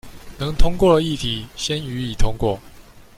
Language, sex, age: Chinese, male, 19-29